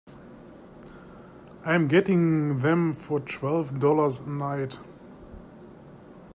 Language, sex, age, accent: English, male, 30-39, United States English